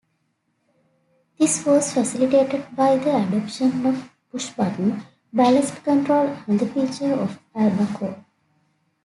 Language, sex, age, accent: English, female, 19-29, United States English